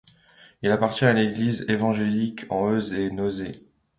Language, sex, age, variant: French, male, 19-29, Français de métropole